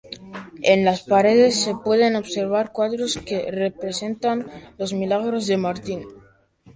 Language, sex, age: Spanish, male, 19-29